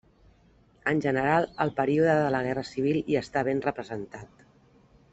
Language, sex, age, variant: Catalan, female, 50-59, Central